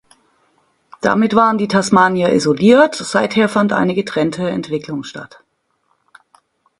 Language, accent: German, Deutschland Deutsch